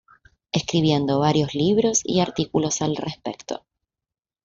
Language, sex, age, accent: Spanish, female, 30-39, Rioplatense: Argentina, Uruguay, este de Bolivia, Paraguay